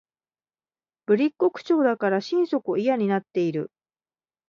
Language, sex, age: Japanese, female, 40-49